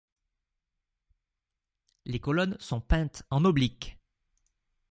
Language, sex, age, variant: French, male, 30-39, Français de métropole